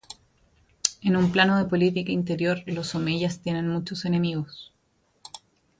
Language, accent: Spanish, Chileno: Chile, Cuyo